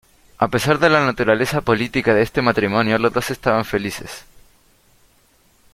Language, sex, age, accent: Spanish, male, under 19, Chileno: Chile, Cuyo